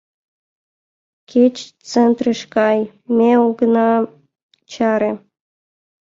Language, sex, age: Mari, female, under 19